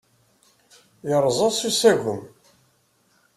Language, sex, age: Kabyle, male, 50-59